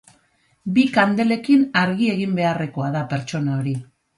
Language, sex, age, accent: Basque, female, 40-49, Mendebalekoa (Araba, Bizkaia, Gipuzkoako mendebaleko herri batzuk)